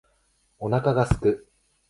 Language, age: Japanese, 19-29